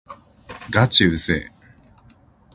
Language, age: Japanese, 19-29